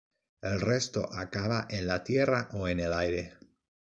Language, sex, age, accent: Spanish, male, 19-29, Chileno: Chile, Cuyo